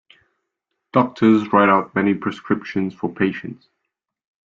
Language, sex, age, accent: English, male, 19-29, England English